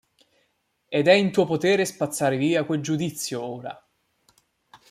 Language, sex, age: Italian, male, 19-29